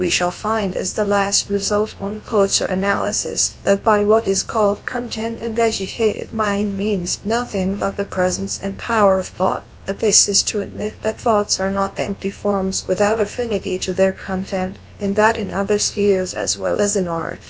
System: TTS, GlowTTS